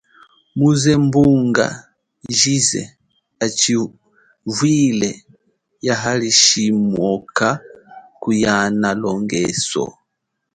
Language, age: Chokwe, 30-39